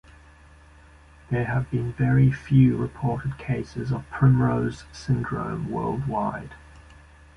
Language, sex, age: English, male, 30-39